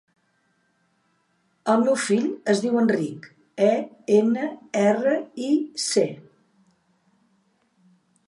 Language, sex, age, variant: Catalan, female, 70-79, Central